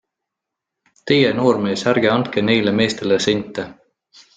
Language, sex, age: Estonian, male, 19-29